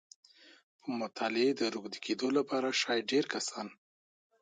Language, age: Pashto, 19-29